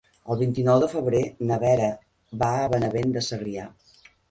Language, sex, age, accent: Catalan, female, 50-59, nord-oriental